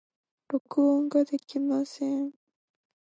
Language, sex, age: Japanese, female, 19-29